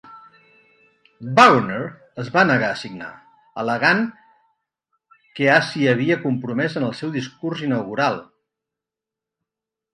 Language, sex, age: Catalan, male, 50-59